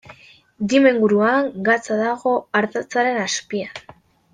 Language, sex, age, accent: Basque, female, 19-29, Mendebalekoa (Araba, Bizkaia, Gipuzkoako mendebaleko herri batzuk)